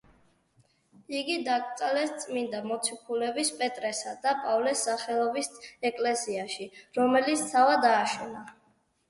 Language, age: Georgian, 40-49